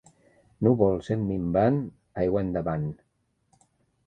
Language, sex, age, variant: Catalan, male, 50-59, Nord-Occidental